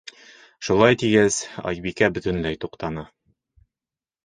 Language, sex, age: Bashkir, male, under 19